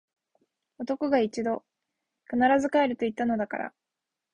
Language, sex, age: Japanese, female, 19-29